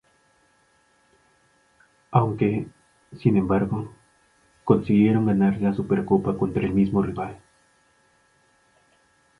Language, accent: Spanish, México